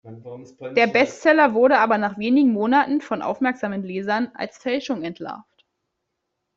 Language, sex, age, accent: German, female, 19-29, Deutschland Deutsch